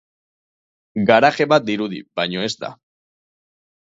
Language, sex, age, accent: Basque, male, 30-39, Mendebalekoa (Araba, Bizkaia, Gipuzkoako mendebaleko herri batzuk)